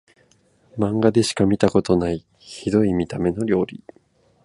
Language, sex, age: Japanese, male, 19-29